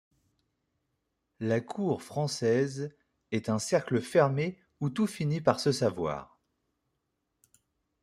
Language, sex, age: French, male, 30-39